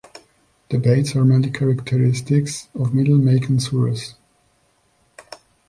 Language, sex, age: English, male, 30-39